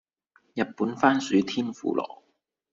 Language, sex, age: Cantonese, male, 19-29